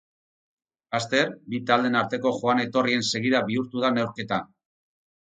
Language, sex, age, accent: Basque, male, 50-59, Mendebalekoa (Araba, Bizkaia, Gipuzkoako mendebaleko herri batzuk)